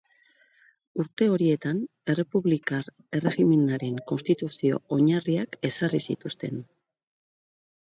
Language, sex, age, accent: Basque, female, 60-69, Mendebalekoa (Araba, Bizkaia, Gipuzkoako mendebaleko herri batzuk)